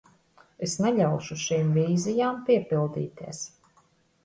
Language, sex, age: Latvian, female, 50-59